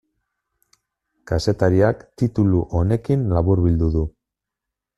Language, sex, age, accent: Basque, male, 40-49, Mendebalekoa (Araba, Bizkaia, Gipuzkoako mendebaleko herri batzuk)